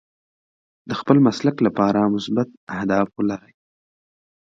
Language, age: Pashto, 19-29